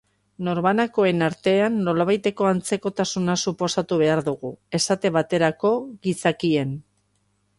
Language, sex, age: Basque, female, 50-59